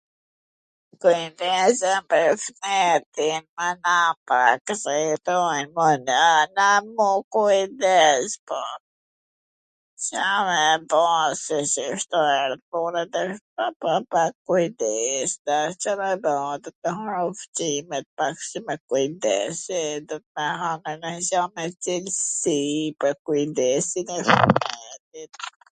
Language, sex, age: Gheg Albanian, female, 50-59